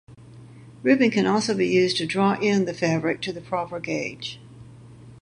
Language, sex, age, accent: English, female, 70-79, United States English